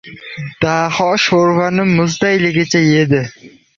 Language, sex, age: Uzbek, male, under 19